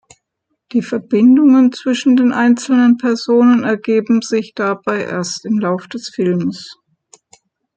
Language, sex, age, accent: German, female, 60-69, Deutschland Deutsch